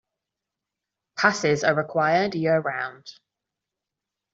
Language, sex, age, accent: English, female, 19-29, England English